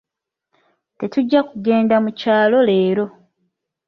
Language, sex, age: Ganda, female, 30-39